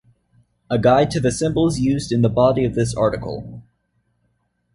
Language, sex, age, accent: English, male, under 19, United States English